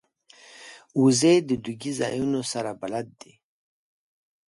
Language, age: Pashto, 40-49